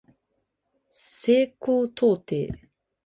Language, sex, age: Japanese, female, 19-29